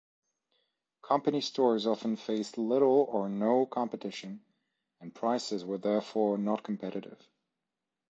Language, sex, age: English, male, 30-39